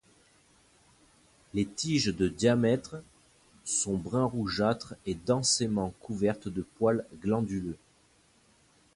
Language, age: French, 30-39